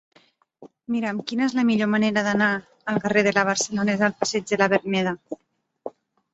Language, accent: Catalan, Ebrenc